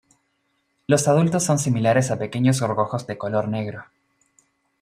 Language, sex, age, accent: Spanish, male, 19-29, Rioplatense: Argentina, Uruguay, este de Bolivia, Paraguay